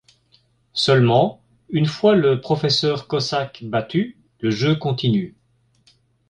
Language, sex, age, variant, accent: French, male, 50-59, Français d'Europe, Français de Belgique